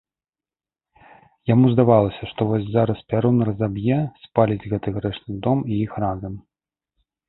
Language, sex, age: Belarusian, male, 30-39